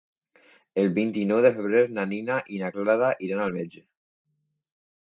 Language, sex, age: Catalan, male, 30-39